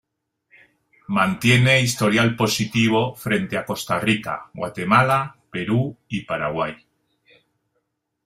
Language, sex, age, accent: Spanish, male, 40-49, España: Norte peninsular (Asturias, Castilla y León, Cantabria, País Vasco, Navarra, Aragón, La Rioja, Guadalajara, Cuenca)